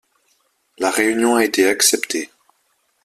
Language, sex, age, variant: French, male, 19-29, Français de métropole